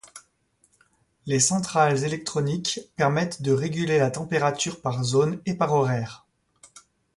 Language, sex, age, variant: French, male, 40-49, Français de métropole